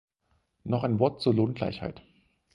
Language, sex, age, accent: German, male, 40-49, Deutschland Deutsch